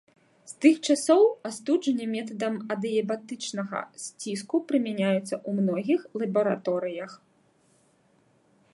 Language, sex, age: Belarusian, female, 30-39